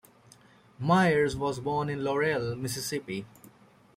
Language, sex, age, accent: English, male, 19-29, United States English